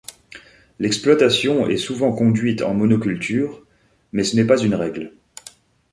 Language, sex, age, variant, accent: French, male, 30-39, Français des départements et régions d'outre-mer, Français de La Réunion